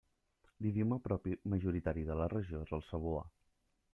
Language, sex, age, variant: Catalan, male, 19-29, Central